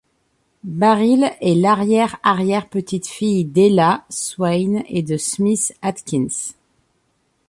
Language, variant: French, Français de métropole